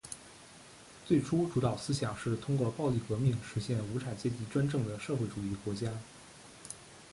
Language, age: Chinese, 30-39